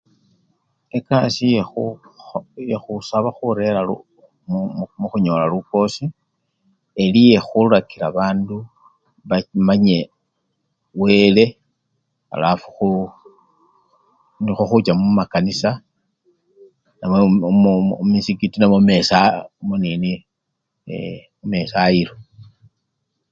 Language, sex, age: Luyia, male, 60-69